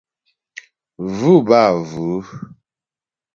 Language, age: Ghomala, 19-29